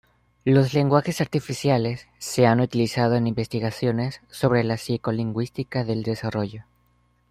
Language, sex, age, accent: Spanish, male, 19-29, México